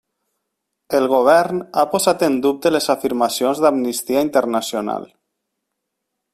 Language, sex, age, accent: Catalan, male, 30-39, valencià